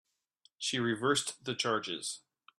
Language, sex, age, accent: English, male, 30-39, United States English